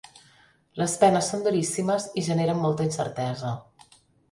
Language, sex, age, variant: Catalan, female, 50-59, Central